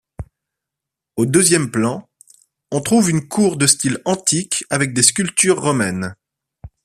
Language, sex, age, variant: French, male, 30-39, Français de métropole